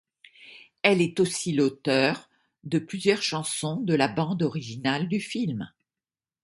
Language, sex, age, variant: French, female, 70-79, Français de métropole